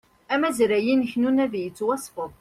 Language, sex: Kabyle, female